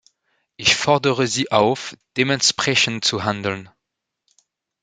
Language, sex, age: German, male, 19-29